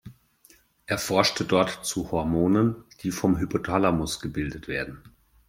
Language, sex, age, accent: German, male, 30-39, Deutschland Deutsch